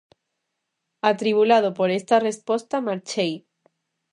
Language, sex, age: Galician, female, 19-29